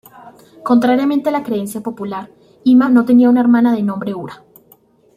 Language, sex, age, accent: Spanish, female, under 19, Andino-Pacífico: Colombia, Perú, Ecuador, oeste de Bolivia y Venezuela andina